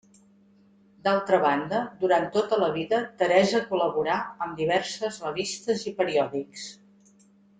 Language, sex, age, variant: Catalan, female, 50-59, Central